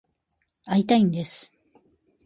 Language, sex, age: Japanese, female, 30-39